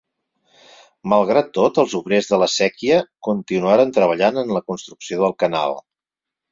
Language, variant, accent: Catalan, Central, Barceloní